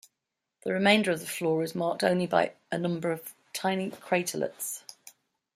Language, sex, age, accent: English, female, 50-59, England English